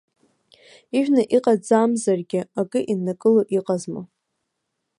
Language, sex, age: Abkhazian, female, 19-29